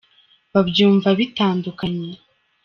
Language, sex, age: Kinyarwanda, female, under 19